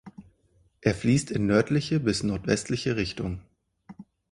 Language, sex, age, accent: German, male, 19-29, Deutschland Deutsch